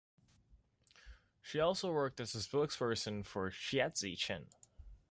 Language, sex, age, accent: English, male, under 19, Hong Kong English